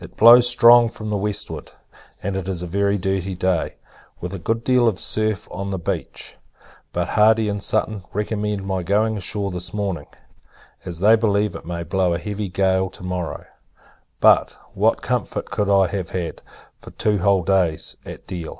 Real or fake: real